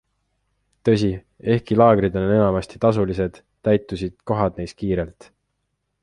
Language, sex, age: Estonian, male, 19-29